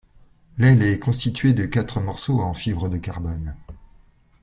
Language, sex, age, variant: French, male, 40-49, Français de métropole